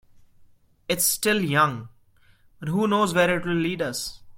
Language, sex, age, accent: English, male, 19-29, India and South Asia (India, Pakistan, Sri Lanka)